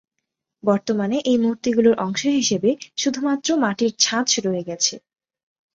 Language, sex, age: Bengali, female, 19-29